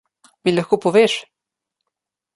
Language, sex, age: Slovenian, female, under 19